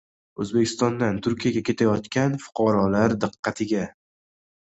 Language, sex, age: Uzbek, male, 19-29